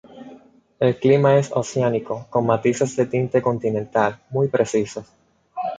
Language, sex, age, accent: Spanish, male, 19-29, Caribe: Cuba, Venezuela, Puerto Rico, República Dominicana, Panamá, Colombia caribeña, México caribeño, Costa del golfo de México